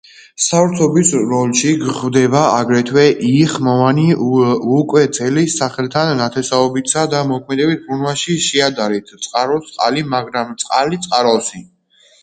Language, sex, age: Georgian, female, 40-49